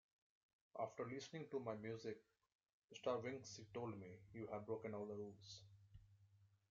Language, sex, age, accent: English, male, 30-39, India and South Asia (India, Pakistan, Sri Lanka)